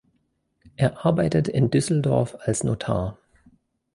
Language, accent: German, Deutschland Deutsch